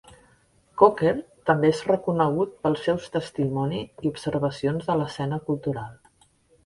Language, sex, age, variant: Catalan, female, 50-59, Central